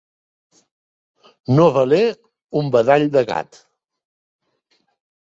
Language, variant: Catalan, Central